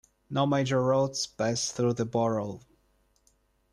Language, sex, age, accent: English, male, 30-39, United States English